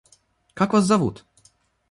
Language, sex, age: Russian, male, under 19